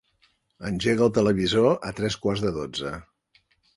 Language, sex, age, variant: Catalan, male, 60-69, Central